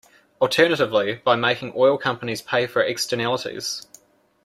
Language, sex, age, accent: English, male, 19-29, New Zealand English